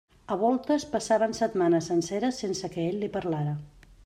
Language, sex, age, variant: Catalan, female, 50-59, Central